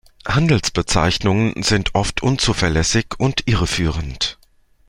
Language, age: German, 30-39